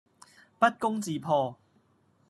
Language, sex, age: Cantonese, male, 40-49